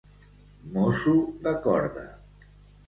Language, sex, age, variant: Catalan, male, 60-69, Central